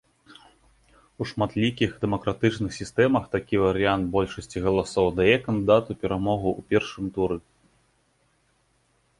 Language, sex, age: Belarusian, male, 19-29